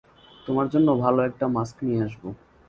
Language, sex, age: Bengali, male, 19-29